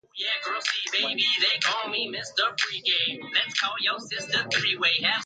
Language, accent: English, United States English